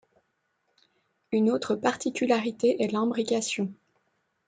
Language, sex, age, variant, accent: French, female, 30-39, Français d'Europe, Français de Suisse